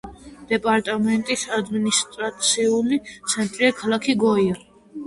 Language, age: Georgian, 19-29